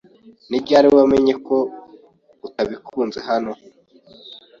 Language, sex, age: Kinyarwanda, male, 19-29